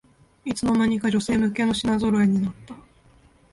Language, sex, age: Japanese, female, 19-29